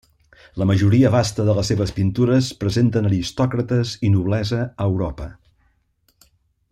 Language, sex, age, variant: Catalan, male, 60-69, Central